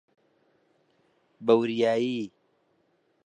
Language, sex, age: Central Kurdish, male, 30-39